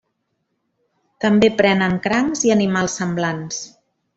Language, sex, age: Catalan, female, 40-49